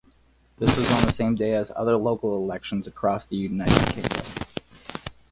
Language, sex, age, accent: English, male, 30-39, United States English